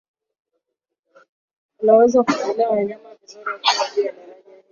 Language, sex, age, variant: Swahili, female, 19-29, Kiswahili cha Bara ya Kenya